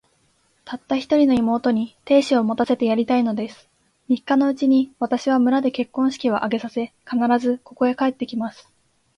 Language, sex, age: Japanese, female, 19-29